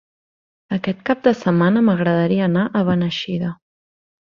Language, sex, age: Catalan, female, 19-29